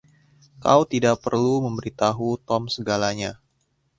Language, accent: Indonesian, Indonesia